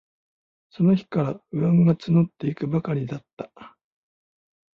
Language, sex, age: Japanese, male, 60-69